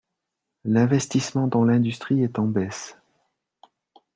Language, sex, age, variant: French, male, 40-49, Français de métropole